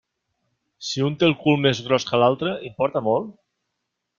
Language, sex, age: Catalan, male, 40-49